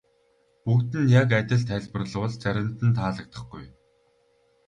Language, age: Mongolian, 19-29